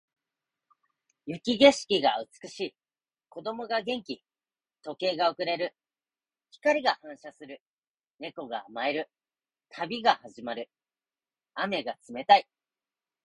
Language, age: Japanese, 19-29